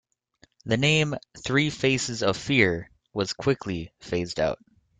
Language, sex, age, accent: English, male, 19-29, United States English